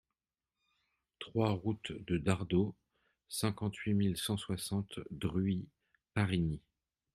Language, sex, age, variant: French, male, 40-49, Français de métropole